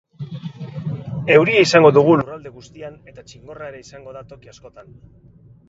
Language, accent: Basque, Mendebalekoa (Araba, Bizkaia, Gipuzkoako mendebaleko herri batzuk)